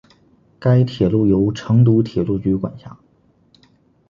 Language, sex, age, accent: Chinese, male, 19-29, 出生地：吉林省